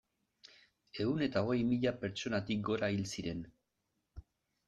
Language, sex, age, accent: Basque, male, 60-69, Erdialdekoa edo Nafarra (Gipuzkoa, Nafarroa)